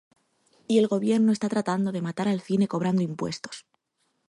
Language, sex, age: Spanish, female, 19-29